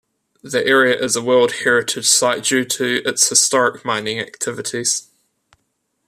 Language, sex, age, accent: English, male, 19-29, New Zealand English